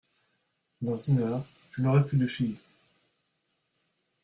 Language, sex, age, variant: French, male, 19-29, Français de métropole